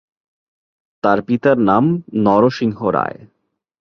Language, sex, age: Bengali, male, 19-29